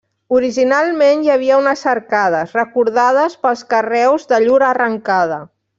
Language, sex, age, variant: Catalan, female, 40-49, Central